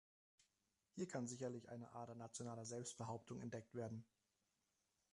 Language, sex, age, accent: German, male, 19-29, Deutschland Deutsch